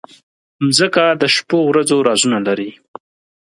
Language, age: Pashto, 30-39